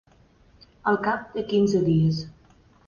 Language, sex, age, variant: Catalan, female, 19-29, Central